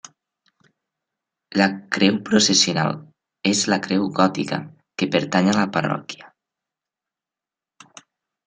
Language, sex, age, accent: Catalan, male, under 19, valencià